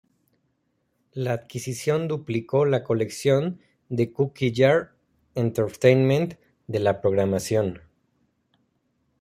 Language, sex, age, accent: Spanish, male, 30-39, México